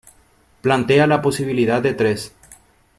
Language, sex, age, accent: Spanish, male, 30-39, Rioplatense: Argentina, Uruguay, este de Bolivia, Paraguay